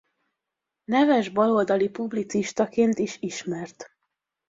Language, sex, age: Hungarian, female, 19-29